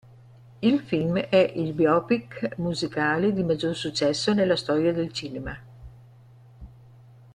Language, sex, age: Italian, female, 70-79